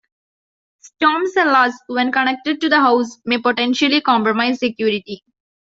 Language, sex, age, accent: English, female, 19-29, India and South Asia (India, Pakistan, Sri Lanka)